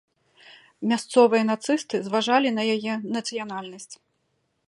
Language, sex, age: Belarusian, female, 30-39